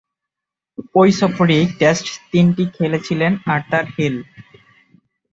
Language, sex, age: Bengali, male, 19-29